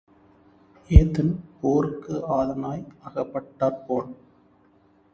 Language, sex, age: Tamil, male, 30-39